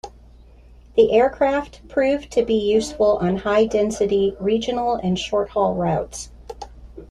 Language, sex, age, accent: English, female, 40-49, United States English